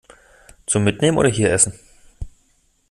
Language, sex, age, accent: German, male, 30-39, Deutschland Deutsch